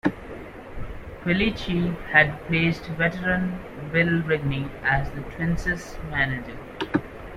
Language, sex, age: English, male, 19-29